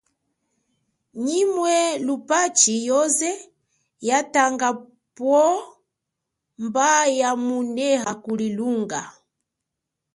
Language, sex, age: Chokwe, female, 30-39